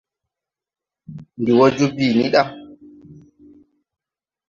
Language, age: Tupuri, 19-29